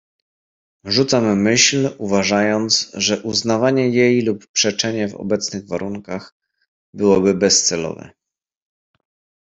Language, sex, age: Polish, male, 30-39